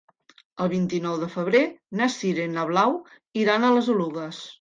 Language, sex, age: Catalan, female, 50-59